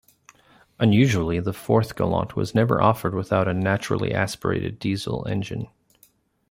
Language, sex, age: English, male, 40-49